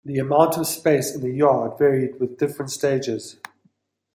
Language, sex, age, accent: English, female, 40-49, Southern African (South Africa, Zimbabwe, Namibia)